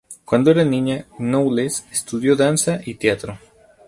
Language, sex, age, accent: Spanish, male, 19-29, México